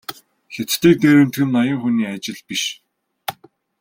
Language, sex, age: Mongolian, male, 19-29